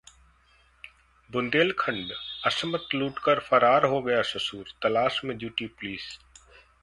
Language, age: Hindi, 40-49